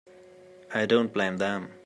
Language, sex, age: English, male, 19-29